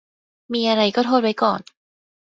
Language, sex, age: Thai, female, under 19